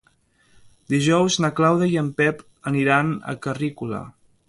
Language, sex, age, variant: Catalan, male, 19-29, Central